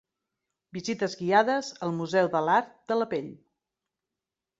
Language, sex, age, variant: Catalan, female, 40-49, Central